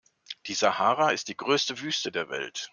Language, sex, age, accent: German, male, 60-69, Deutschland Deutsch